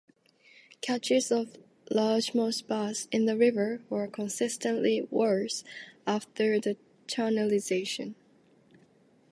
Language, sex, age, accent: English, female, 19-29, United States English